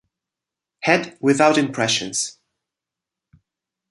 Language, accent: English, England English